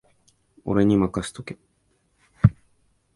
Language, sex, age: Japanese, male, 19-29